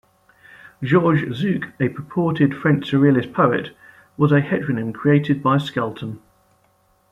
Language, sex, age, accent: English, male, 30-39, England English